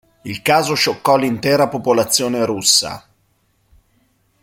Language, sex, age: Italian, male, 40-49